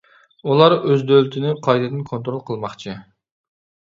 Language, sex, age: Uyghur, male, 30-39